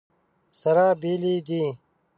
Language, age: Pashto, 30-39